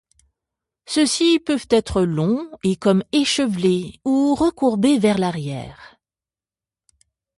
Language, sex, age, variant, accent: French, female, 40-49, Français d'Europe, Français de Suisse